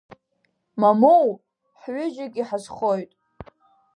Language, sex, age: Abkhazian, female, under 19